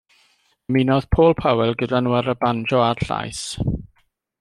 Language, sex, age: Welsh, male, 50-59